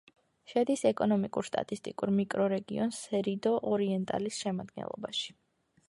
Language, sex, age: Georgian, female, 19-29